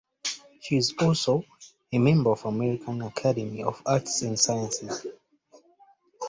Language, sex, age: English, male, 19-29